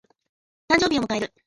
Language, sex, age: Japanese, female, 30-39